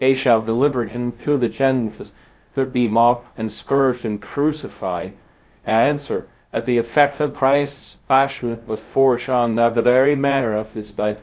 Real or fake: fake